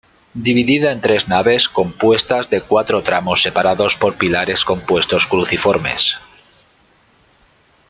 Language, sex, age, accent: Spanish, male, 30-39, España: Centro-Sur peninsular (Madrid, Toledo, Castilla-La Mancha)